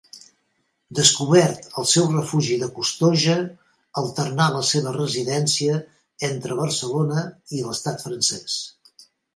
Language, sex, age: Catalan, male, 80-89